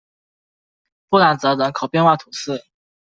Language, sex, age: Chinese, male, 19-29